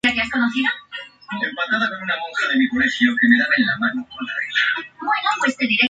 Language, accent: Spanish, España: Norte peninsular (Asturias, Castilla y León, Cantabria, País Vasco, Navarra, Aragón, La Rioja, Guadalajara, Cuenca)